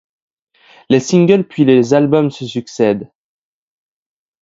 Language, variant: French, Français de métropole